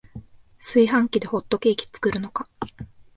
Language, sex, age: Japanese, female, 19-29